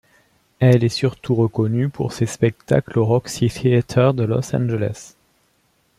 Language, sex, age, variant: French, male, 30-39, Français de métropole